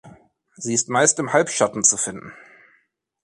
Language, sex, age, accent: German, male, 30-39, Deutschland Deutsch